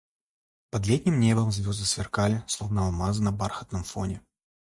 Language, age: Russian, 19-29